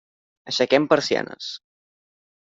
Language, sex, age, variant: Catalan, male, 19-29, Central